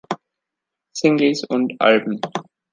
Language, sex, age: German, male, 40-49